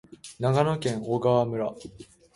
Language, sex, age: Japanese, male, under 19